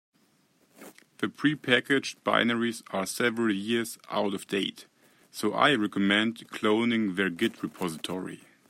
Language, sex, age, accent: English, male, 19-29, Canadian English